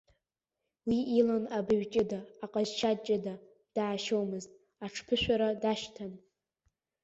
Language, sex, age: Abkhazian, female, under 19